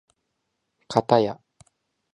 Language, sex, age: Japanese, male, 19-29